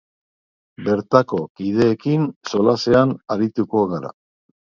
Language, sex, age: Basque, male, 60-69